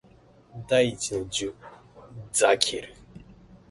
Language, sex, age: Japanese, male, 19-29